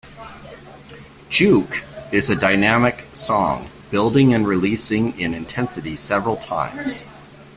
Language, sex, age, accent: English, male, 40-49, United States English